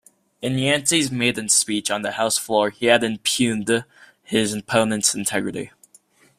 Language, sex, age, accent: English, male, under 19, United States English